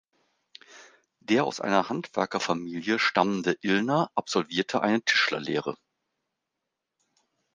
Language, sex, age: German, male, 50-59